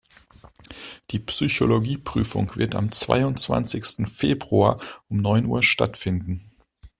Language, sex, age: German, male, 40-49